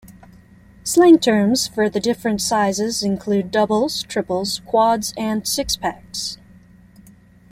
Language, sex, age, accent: English, female, 19-29, United States English